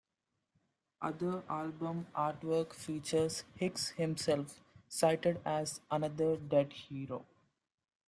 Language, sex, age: English, male, under 19